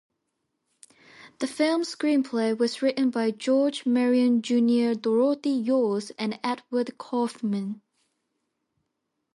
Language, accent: English, England English